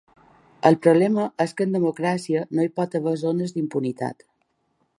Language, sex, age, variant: Catalan, female, 40-49, Balear